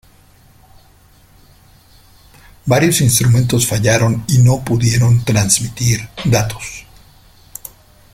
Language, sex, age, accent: Spanish, male, 50-59, México